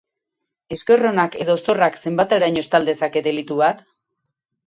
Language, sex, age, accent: Basque, female, 40-49, Erdialdekoa edo Nafarra (Gipuzkoa, Nafarroa)